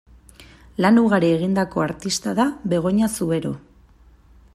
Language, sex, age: Basque, female, 30-39